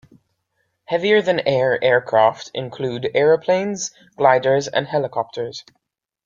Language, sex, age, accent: English, male, 19-29, England English